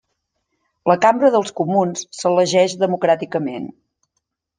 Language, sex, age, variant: Catalan, female, 50-59, Central